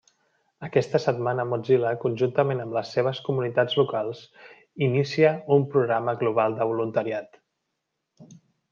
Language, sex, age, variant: Catalan, male, 30-39, Central